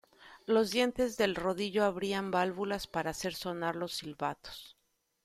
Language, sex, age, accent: Spanish, female, 40-49, México